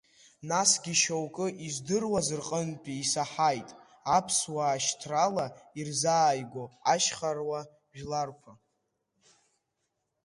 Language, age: Abkhazian, under 19